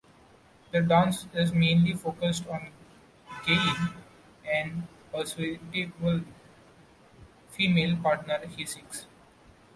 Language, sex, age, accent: English, male, 19-29, India and South Asia (India, Pakistan, Sri Lanka)